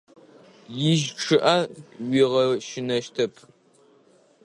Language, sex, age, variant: Adyghe, male, under 19, Адыгабзэ (Кирил, пстэумэ зэдыряе)